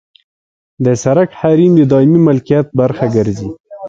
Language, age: Pashto, 19-29